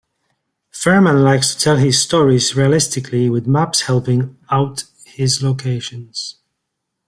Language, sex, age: English, male, 40-49